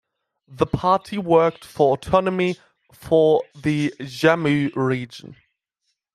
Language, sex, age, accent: English, male, 19-29, England English